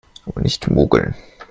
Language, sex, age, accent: German, male, 19-29, Deutschland Deutsch